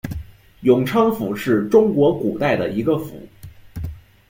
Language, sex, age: Chinese, male, under 19